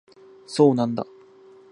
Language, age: Japanese, 19-29